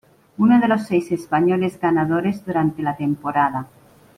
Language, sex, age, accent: Spanish, female, 50-59, España: Centro-Sur peninsular (Madrid, Toledo, Castilla-La Mancha)